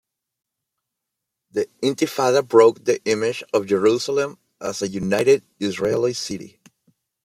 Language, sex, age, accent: English, male, 40-49, United States English